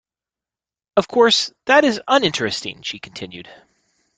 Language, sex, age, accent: English, male, 40-49, United States English